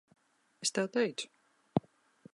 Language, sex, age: Latvian, female, 30-39